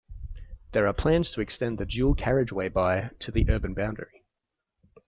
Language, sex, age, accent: English, male, 19-29, Australian English